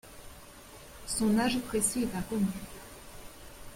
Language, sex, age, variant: French, female, 50-59, Français de métropole